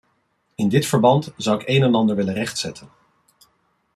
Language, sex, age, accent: Dutch, male, 40-49, Nederlands Nederlands